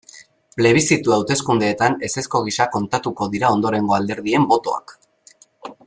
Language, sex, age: Basque, male, 19-29